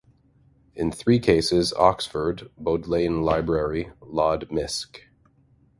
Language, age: English, 40-49